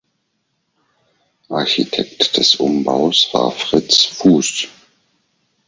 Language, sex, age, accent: German, male, 50-59, Deutschland Deutsch